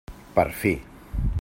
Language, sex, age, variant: Catalan, male, 40-49, Central